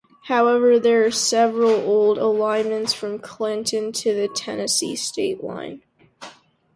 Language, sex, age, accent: English, female, under 19, United States English